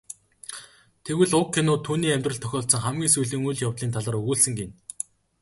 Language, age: Mongolian, 19-29